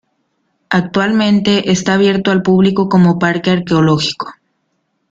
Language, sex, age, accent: Spanish, female, 19-29, México